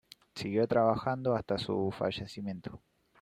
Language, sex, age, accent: Spanish, male, 19-29, Rioplatense: Argentina, Uruguay, este de Bolivia, Paraguay